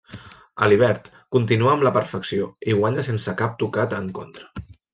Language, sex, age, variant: Catalan, male, 30-39, Central